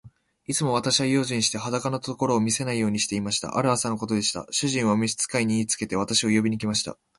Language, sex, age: Japanese, male, 19-29